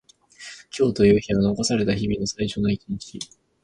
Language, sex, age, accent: Japanese, male, 19-29, 標準語